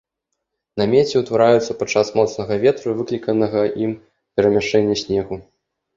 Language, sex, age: Belarusian, male, 19-29